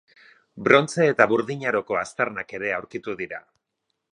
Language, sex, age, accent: Basque, male, 50-59, Erdialdekoa edo Nafarra (Gipuzkoa, Nafarroa)